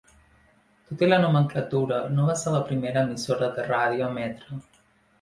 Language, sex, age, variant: Catalan, male, 30-39, Central